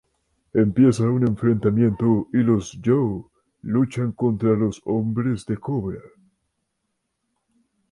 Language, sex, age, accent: Spanish, male, 19-29, Andino-Pacífico: Colombia, Perú, Ecuador, oeste de Bolivia y Venezuela andina